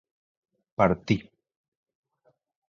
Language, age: Spanish, 19-29